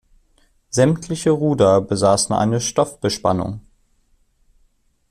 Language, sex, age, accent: German, male, under 19, Deutschland Deutsch